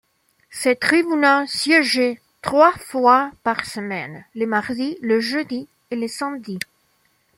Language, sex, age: French, female, 40-49